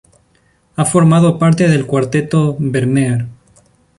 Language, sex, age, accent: Spanish, male, 19-29, Andino-Pacífico: Colombia, Perú, Ecuador, oeste de Bolivia y Venezuela andina